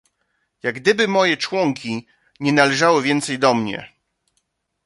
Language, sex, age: Polish, male, 40-49